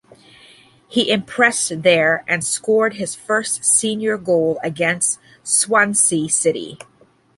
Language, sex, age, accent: English, female, 40-49, United States English